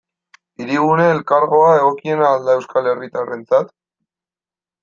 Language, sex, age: Basque, male, 19-29